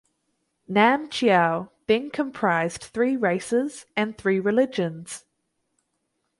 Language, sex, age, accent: English, female, 19-29, New Zealand English